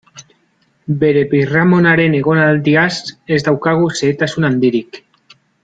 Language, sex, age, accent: Basque, male, 30-39, Mendebalekoa (Araba, Bizkaia, Gipuzkoako mendebaleko herri batzuk)